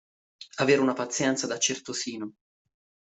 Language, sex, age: Italian, male, 30-39